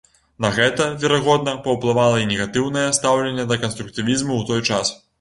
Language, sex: Belarusian, male